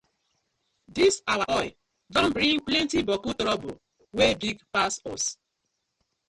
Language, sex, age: Nigerian Pidgin, female, 30-39